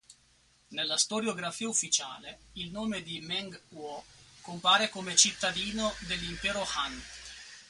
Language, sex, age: Italian, male, 40-49